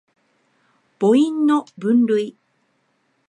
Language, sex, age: Japanese, female, 50-59